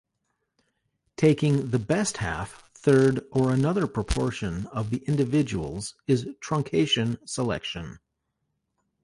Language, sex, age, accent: English, male, 40-49, United States English